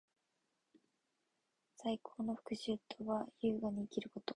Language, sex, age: Japanese, female, 19-29